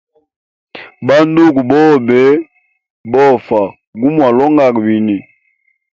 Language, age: Hemba, 30-39